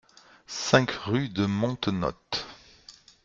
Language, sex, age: French, male, 50-59